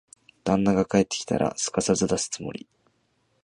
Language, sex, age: Japanese, male, 19-29